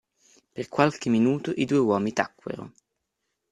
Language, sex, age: Italian, male, 19-29